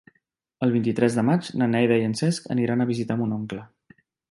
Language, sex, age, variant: Catalan, male, 30-39, Central